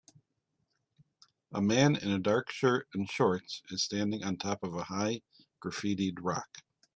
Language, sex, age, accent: English, male, 50-59, United States English